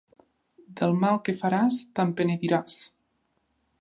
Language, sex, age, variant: Catalan, male, 19-29, Nord-Occidental